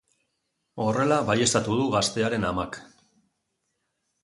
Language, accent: Basque, Mendebalekoa (Araba, Bizkaia, Gipuzkoako mendebaleko herri batzuk)